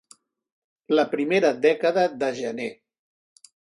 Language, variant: Catalan, Central